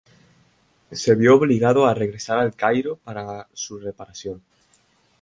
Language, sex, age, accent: Spanish, male, 19-29, España: Islas Canarias